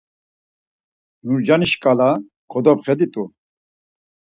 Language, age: Laz, 60-69